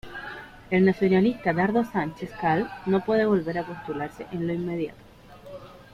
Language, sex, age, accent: Spanish, female, 40-49, Chileno: Chile, Cuyo